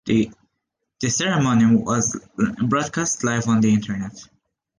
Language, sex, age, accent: English, male, 19-29, United States English